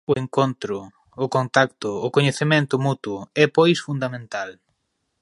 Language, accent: Galician, Oriental (común en zona oriental)